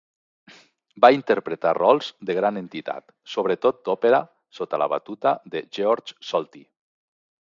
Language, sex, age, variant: Catalan, male, 40-49, Central